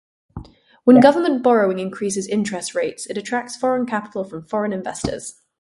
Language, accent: English, England English